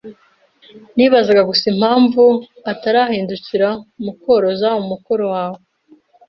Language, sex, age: Kinyarwanda, female, 19-29